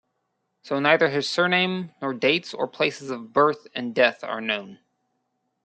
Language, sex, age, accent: English, male, 19-29, United States English